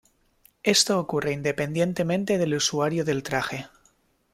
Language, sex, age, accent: Spanish, male, 19-29, España: Norte peninsular (Asturias, Castilla y León, Cantabria, País Vasco, Navarra, Aragón, La Rioja, Guadalajara, Cuenca)